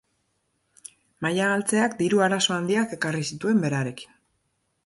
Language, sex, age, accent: Basque, female, 30-39, Mendebalekoa (Araba, Bizkaia, Gipuzkoako mendebaleko herri batzuk)